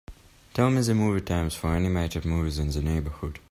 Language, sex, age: English, male, under 19